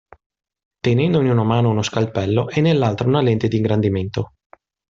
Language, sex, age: Italian, male, 30-39